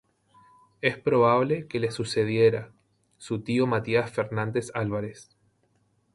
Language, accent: Spanish, Chileno: Chile, Cuyo